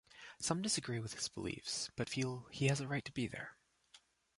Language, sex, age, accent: English, male, 19-29, United States English